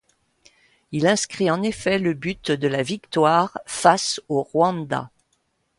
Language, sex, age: French, female, 60-69